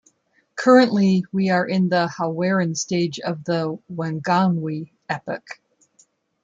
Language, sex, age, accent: English, female, 50-59, United States English